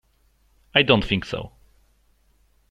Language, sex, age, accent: English, male, 19-29, United States English